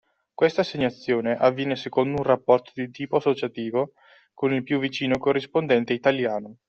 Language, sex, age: Italian, male, 19-29